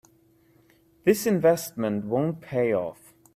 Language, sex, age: English, male, 19-29